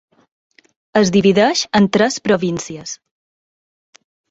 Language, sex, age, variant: Catalan, female, 30-39, Balear